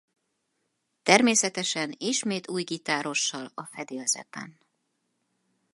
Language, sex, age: Hungarian, female, 50-59